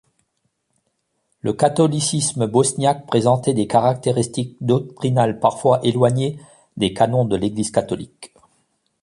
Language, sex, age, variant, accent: French, male, 50-59, Français d'Europe, Français d’Allemagne